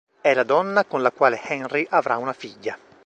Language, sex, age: Italian, male, 50-59